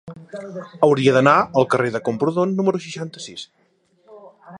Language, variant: Catalan, Nord-Occidental